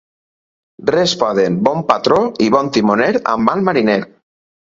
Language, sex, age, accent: Catalan, male, 30-39, apitxat